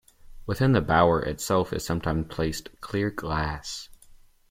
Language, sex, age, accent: English, male, 19-29, United States English